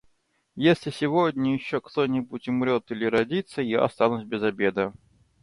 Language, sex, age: Russian, male, 30-39